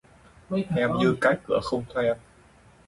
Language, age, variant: Vietnamese, 19-29, Hà Nội